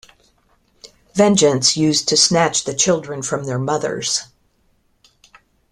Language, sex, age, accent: English, female, 70-79, United States English